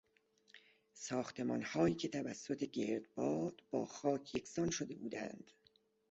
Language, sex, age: Persian, female, 60-69